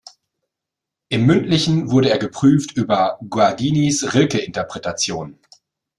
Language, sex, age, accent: German, male, 40-49, Deutschland Deutsch